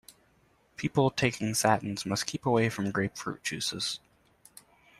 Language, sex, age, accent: English, male, 19-29, United States English